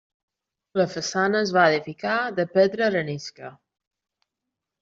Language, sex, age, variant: Catalan, female, 19-29, Balear